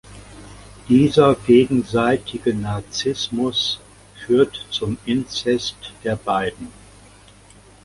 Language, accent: German, Deutschland Deutsch